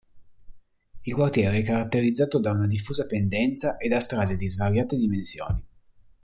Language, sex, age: Italian, male, 19-29